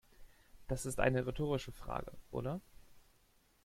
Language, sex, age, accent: German, male, 30-39, Deutschland Deutsch